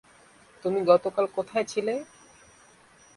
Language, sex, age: Bengali, male, 19-29